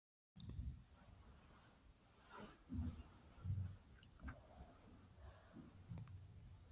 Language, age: Pashto, under 19